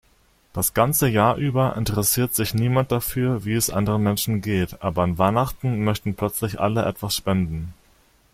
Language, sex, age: German, male, 30-39